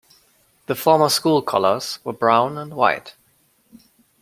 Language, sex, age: English, male, 30-39